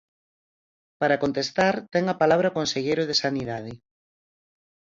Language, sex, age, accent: Galician, female, 40-49, Oriental (común en zona oriental)